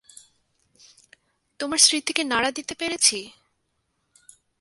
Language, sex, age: Bengali, female, 19-29